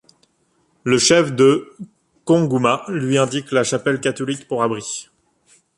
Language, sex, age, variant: French, male, 19-29, Français de métropole